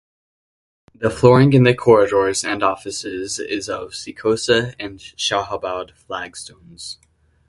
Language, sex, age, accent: English, male, under 19, United States English